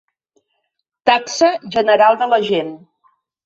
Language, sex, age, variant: Catalan, female, 50-59, Central